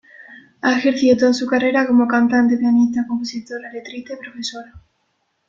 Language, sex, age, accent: Spanish, female, under 19, España: Sur peninsular (Andalucia, Extremadura, Murcia)